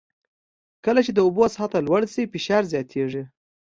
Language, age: Pashto, 19-29